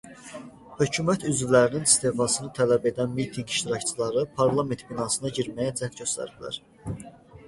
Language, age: Azerbaijani, 19-29